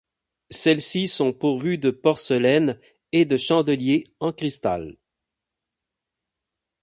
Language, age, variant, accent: French, 30-39, Français d'Amérique du Nord, Français du Canada